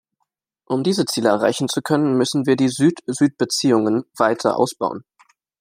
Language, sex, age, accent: German, male, 19-29, Deutschland Deutsch